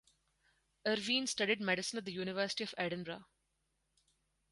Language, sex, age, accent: English, female, 19-29, India and South Asia (India, Pakistan, Sri Lanka)